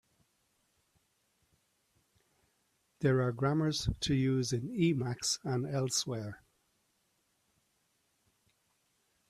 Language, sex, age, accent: English, male, 50-59, Irish English